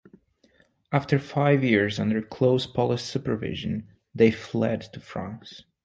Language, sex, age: English, male, 30-39